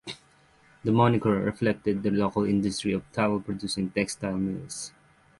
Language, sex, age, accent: English, male, 30-39, United States English; Filipino